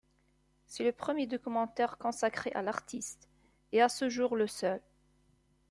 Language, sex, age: French, female, 40-49